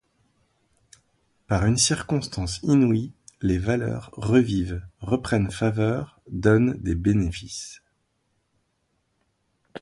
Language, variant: French, Français de métropole